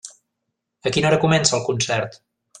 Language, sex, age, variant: Catalan, male, 40-49, Central